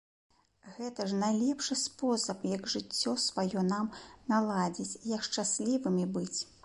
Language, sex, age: Belarusian, female, 30-39